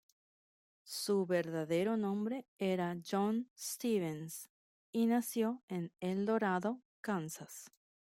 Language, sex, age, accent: Spanish, female, 30-39, Rioplatense: Argentina, Uruguay, este de Bolivia, Paraguay